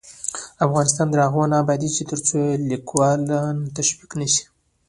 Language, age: Pashto, 19-29